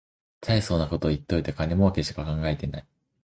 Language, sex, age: Japanese, male, under 19